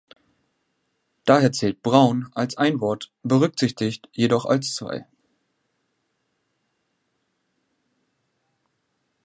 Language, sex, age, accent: German, male, 19-29, Deutschland Deutsch